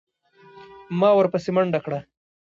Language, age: Pashto, 19-29